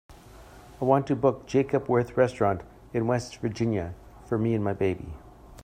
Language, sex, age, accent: English, male, 50-59, Canadian English